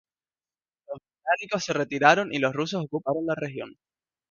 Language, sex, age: Spanish, male, 19-29